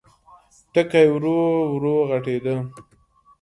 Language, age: Pashto, 19-29